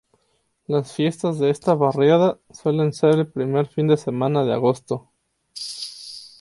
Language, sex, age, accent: Spanish, male, 30-39, México